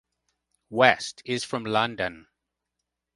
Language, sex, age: English, male, 50-59